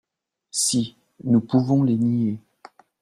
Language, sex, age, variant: French, male, 40-49, Français de métropole